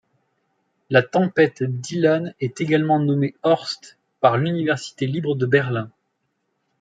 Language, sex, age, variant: French, male, 19-29, Français de métropole